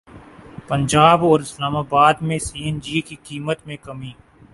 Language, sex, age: Urdu, male, 19-29